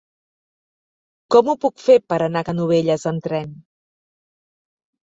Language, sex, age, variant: Catalan, female, 40-49, Central